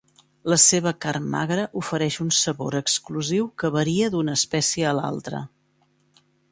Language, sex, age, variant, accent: Catalan, female, 50-59, Central, central